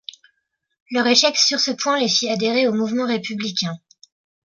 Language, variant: French, Français de métropole